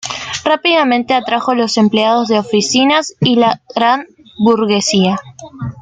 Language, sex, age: Spanish, female, 19-29